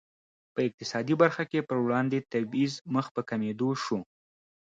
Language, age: Pashto, 19-29